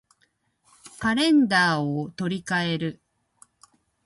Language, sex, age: Japanese, female, 50-59